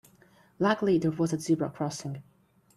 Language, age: English, under 19